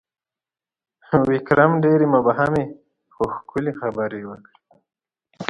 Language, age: Pashto, 19-29